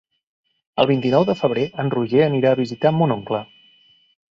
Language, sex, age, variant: Catalan, male, 40-49, Central